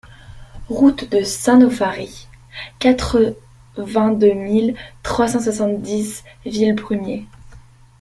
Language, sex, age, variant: French, female, under 19, Français de métropole